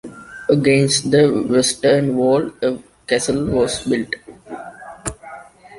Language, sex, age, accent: English, male, under 19, India and South Asia (India, Pakistan, Sri Lanka)